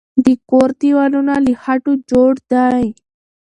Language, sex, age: Pashto, female, under 19